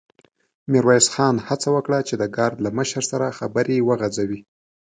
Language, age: Pashto, 19-29